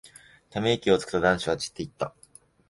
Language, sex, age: Japanese, male, 19-29